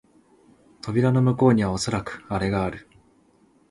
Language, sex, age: Japanese, male, 19-29